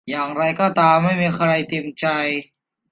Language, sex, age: Thai, male, under 19